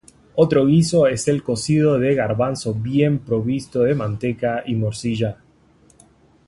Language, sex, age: Spanish, male, 19-29